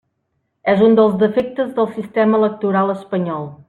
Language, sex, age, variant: Catalan, female, 30-39, Central